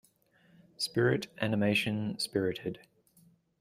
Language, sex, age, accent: English, male, 40-49, Australian English